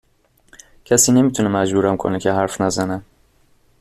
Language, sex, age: Persian, male, 19-29